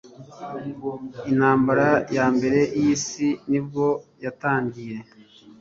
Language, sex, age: Kinyarwanda, male, 50-59